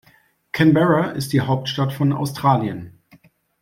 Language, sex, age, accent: German, male, 40-49, Deutschland Deutsch